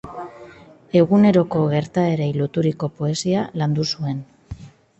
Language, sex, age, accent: Basque, female, 40-49, Mendebalekoa (Araba, Bizkaia, Gipuzkoako mendebaleko herri batzuk)